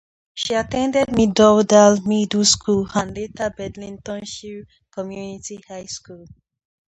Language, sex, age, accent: English, female, 19-29, England English